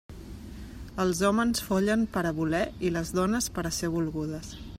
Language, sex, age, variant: Catalan, female, 30-39, Central